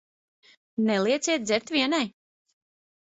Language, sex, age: Latvian, female, 30-39